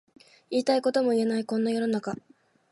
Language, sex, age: Japanese, female, 19-29